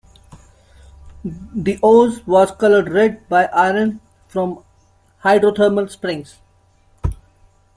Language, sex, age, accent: English, male, 30-39, New Zealand English